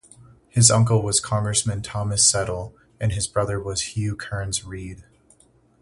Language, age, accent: English, 30-39, United States English